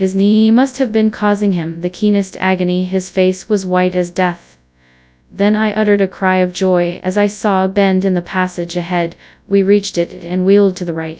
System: TTS, FastPitch